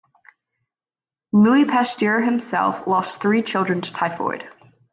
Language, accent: English, United States English